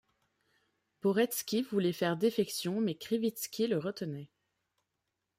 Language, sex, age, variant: French, female, 19-29, Français de métropole